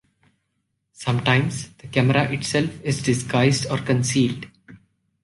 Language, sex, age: English, male, 19-29